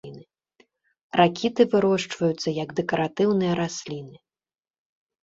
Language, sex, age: Belarusian, female, 30-39